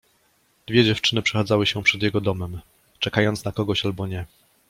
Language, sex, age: Polish, male, 40-49